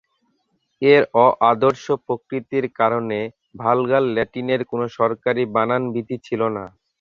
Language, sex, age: Bengali, male, 19-29